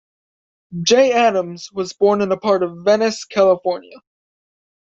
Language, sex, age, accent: English, male, 19-29, United States English